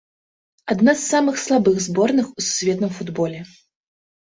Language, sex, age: Belarusian, female, 30-39